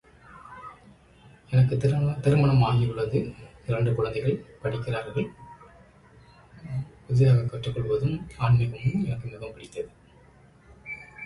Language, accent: English, India and South Asia (India, Pakistan, Sri Lanka)